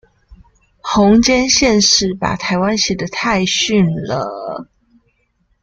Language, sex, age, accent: Chinese, female, 19-29, 出生地：高雄市